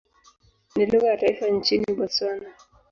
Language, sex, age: Swahili, female, 19-29